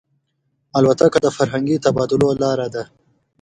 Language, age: Pashto, 19-29